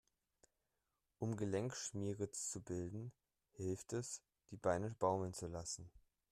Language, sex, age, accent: German, male, 19-29, Deutschland Deutsch